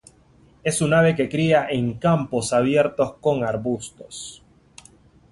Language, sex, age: Spanish, male, 19-29